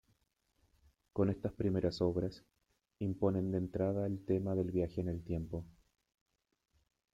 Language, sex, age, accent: Spanish, male, 30-39, Chileno: Chile, Cuyo